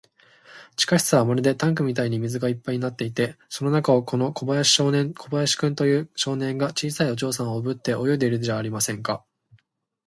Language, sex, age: Japanese, male, 19-29